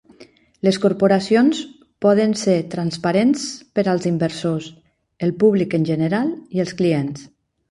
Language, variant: Catalan, Nord-Occidental